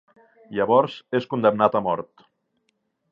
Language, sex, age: Catalan, male, 40-49